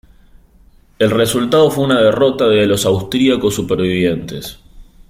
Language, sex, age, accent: Spanish, male, 19-29, Rioplatense: Argentina, Uruguay, este de Bolivia, Paraguay